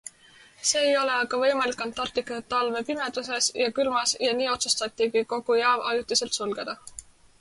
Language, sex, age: Estonian, female, 19-29